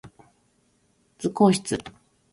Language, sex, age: Japanese, female, 40-49